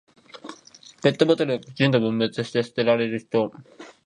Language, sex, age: Japanese, male, 19-29